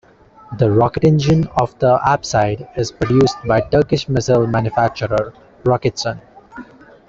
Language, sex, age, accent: English, male, 19-29, India and South Asia (India, Pakistan, Sri Lanka)